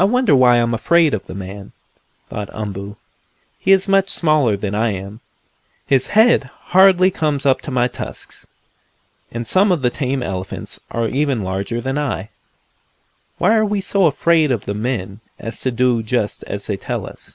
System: none